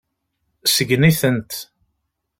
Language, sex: Kabyle, male